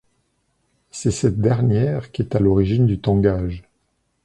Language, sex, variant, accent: French, male, Français d'Europe, Français de Suisse